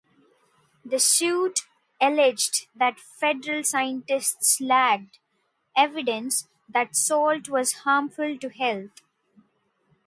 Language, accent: English, India and South Asia (India, Pakistan, Sri Lanka)